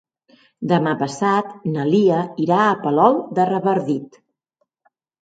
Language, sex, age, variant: Catalan, female, 40-49, Central